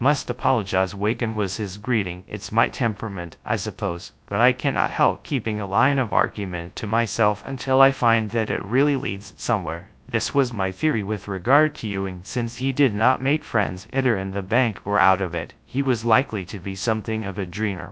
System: TTS, GradTTS